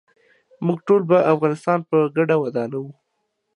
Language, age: Pashto, 30-39